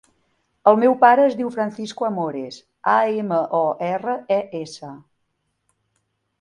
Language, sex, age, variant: Catalan, female, 50-59, Central